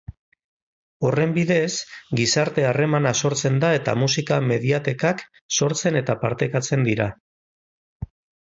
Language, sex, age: Basque, male, 40-49